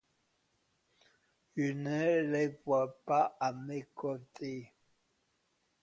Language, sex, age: French, male, 60-69